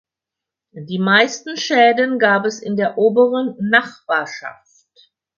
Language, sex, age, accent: German, female, 60-69, Deutschland Deutsch